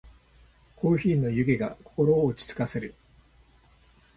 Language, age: Japanese, 60-69